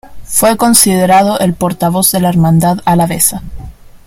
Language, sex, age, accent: Spanish, female, under 19, Chileno: Chile, Cuyo